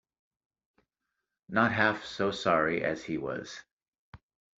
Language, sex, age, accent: English, male, 50-59, United States English